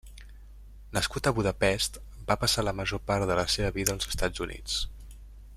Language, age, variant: Catalan, 19-29, Central